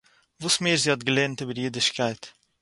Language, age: Yiddish, under 19